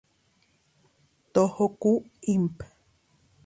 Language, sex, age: Spanish, female, 30-39